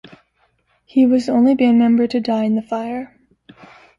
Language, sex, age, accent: English, female, 19-29, United States English